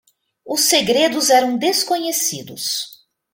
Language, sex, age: Portuguese, female, 50-59